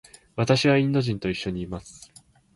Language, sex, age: Japanese, male, 19-29